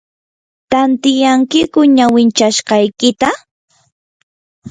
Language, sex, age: Yanahuanca Pasco Quechua, female, 19-29